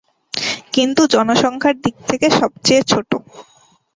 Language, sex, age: Bengali, female, under 19